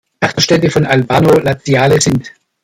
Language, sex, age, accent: German, male, 60-69, Deutschland Deutsch